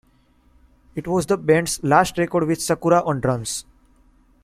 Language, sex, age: English, male, 19-29